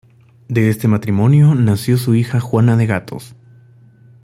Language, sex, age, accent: Spanish, male, 19-29, América central